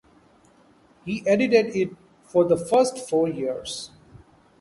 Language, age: English, 30-39